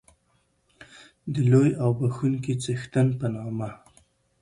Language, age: Pashto, 19-29